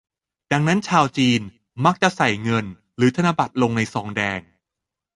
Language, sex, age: Thai, male, 40-49